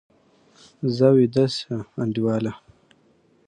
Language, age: Pashto, 19-29